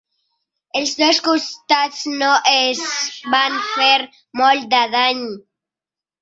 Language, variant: Catalan, Balear